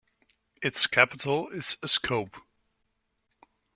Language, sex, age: English, male, 19-29